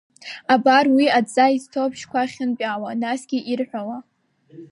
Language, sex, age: Abkhazian, female, 19-29